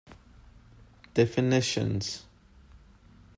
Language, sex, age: English, male, 19-29